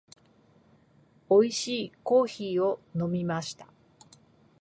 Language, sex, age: Japanese, female, 50-59